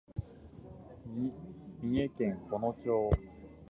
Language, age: Japanese, 19-29